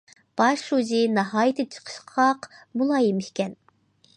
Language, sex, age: Uyghur, female, 19-29